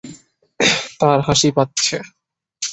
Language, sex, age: Bengali, male, 19-29